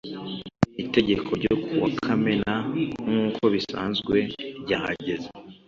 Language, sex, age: Kinyarwanda, male, under 19